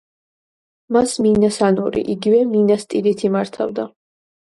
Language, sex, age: Georgian, female, under 19